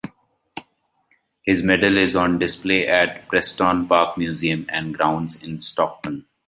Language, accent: English, India and South Asia (India, Pakistan, Sri Lanka)